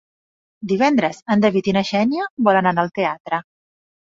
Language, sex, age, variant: Catalan, female, 40-49, Central